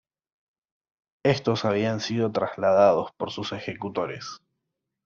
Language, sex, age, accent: Spanish, male, 19-29, Rioplatense: Argentina, Uruguay, este de Bolivia, Paraguay